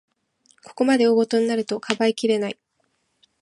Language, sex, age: Japanese, female, 19-29